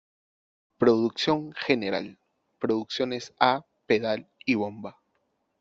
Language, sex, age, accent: Spanish, male, 19-29, Andino-Pacífico: Colombia, Perú, Ecuador, oeste de Bolivia y Venezuela andina